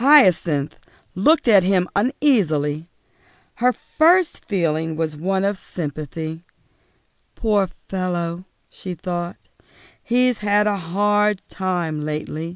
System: none